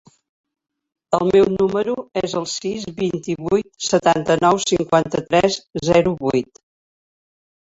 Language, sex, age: Catalan, female, 60-69